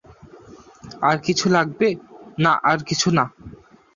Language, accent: Bengali, Standard Bengali